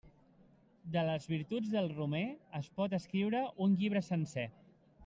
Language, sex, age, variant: Catalan, male, 19-29, Central